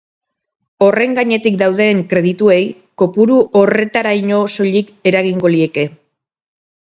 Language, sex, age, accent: Basque, female, 40-49, Mendebalekoa (Araba, Bizkaia, Gipuzkoako mendebaleko herri batzuk)